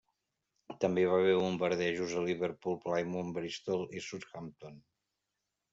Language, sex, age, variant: Catalan, male, 50-59, Central